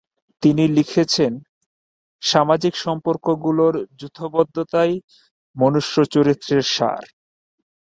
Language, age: Bengali, 30-39